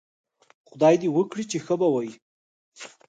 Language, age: Pashto, 19-29